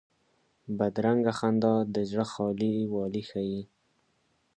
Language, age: Pashto, 19-29